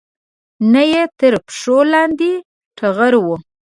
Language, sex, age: Pashto, female, 19-29